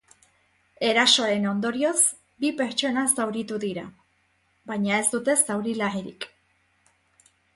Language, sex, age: Basque, female, 40-49